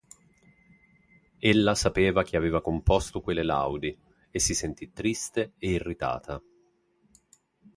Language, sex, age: Italian, male, 40-49